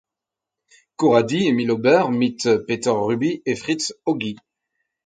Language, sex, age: French, male, 30-39